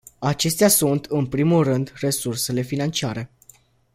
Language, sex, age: Romanian, male, under 19